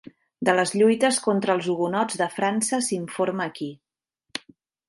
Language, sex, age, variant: Catalan, female, 40-49, Central